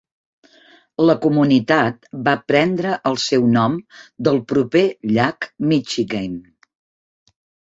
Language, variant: Catalan, Central